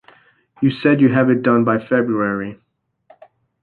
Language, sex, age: English, male, 19-29